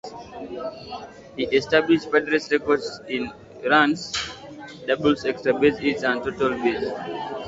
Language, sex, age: English, male, 19-29